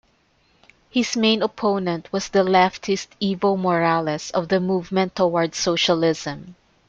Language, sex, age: English, female, 50-59